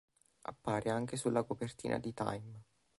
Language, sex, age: Italian, male, 19-29